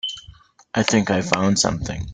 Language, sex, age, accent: English, male, 50-59, Canadian English